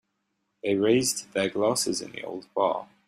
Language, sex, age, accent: English, male, 19-29, England English